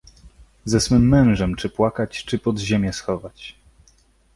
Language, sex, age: Polish, male, 19-29